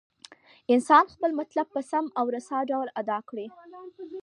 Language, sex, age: Pashto, female, under 19